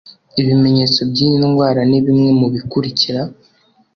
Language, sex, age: Kinyarwanda, male, under 19